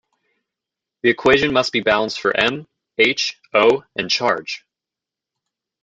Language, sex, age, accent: English, male, 19-29, United States English